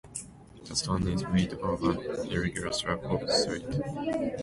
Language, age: English, 19-29